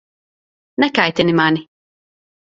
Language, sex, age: Latvian, female, 30-39